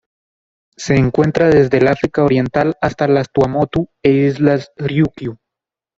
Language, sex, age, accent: Spanish, male, 19-29, América central